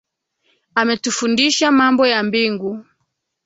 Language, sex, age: Swahili, female, 19-29